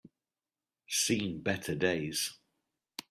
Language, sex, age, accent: English, male, 40-49, England English